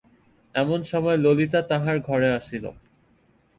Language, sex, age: Bengali, male, under 19